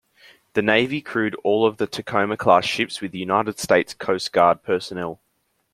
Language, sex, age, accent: English, male, under 19, Australian English